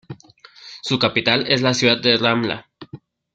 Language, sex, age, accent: Spanish, male, under 19, México